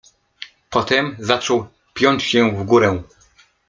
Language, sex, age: Polish, male, 40-49